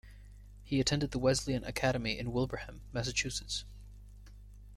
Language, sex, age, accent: English, male, 19-29, United States English